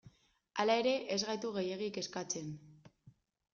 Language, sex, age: Basque, female, 19-29